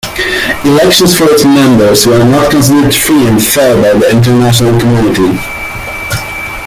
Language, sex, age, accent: English, male, 19-29, United States English